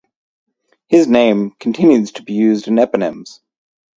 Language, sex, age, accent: English, male, 30-39, United States English